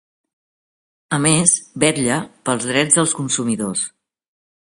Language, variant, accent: Catalan, Central, central